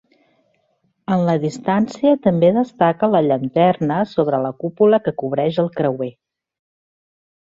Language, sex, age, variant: Catalan, female, 40-49, Central